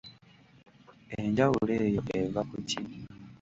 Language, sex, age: Ganda, male, 19-29